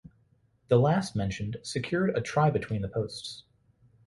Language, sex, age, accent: English, male, 19-29, United States English